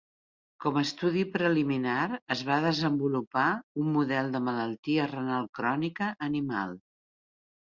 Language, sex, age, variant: Catalan, female, 60-69, Central